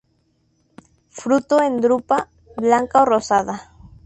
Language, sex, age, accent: Spanish, male, 19-29, México